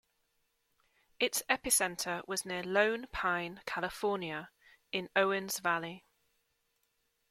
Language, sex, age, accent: English, female, 40-49, England English